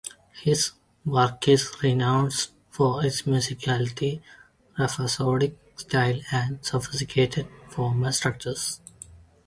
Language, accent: English, India and South Asia (India, Pakistan, Sri Lanka)